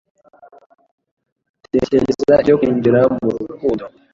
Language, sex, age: Kinyarwanda, male, under 19